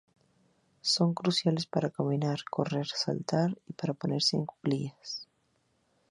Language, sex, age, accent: Spanish, female, 19-29, México